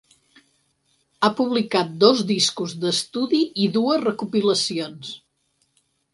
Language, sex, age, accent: Catalan, female, 60-69, Empordanès